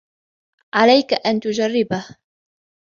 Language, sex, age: Arabic, female, 19-29